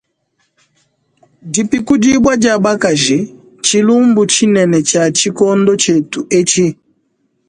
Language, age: Luba-Lulua, 30-39